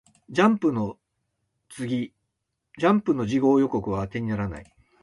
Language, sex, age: Japanese, male, 50-59